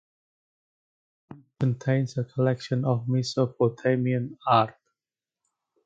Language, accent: English, Australian English